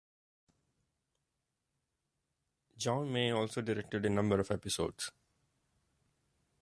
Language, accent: English, India and South Asia (India, Pakistan, Sri Lanka)